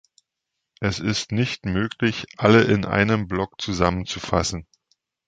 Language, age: German, 40-49